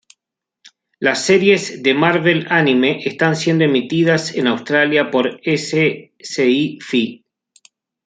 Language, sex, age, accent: Spanish, male, 50-59, Rioplatense: Argentina, Uruguay, este de Bolivia, Paraguay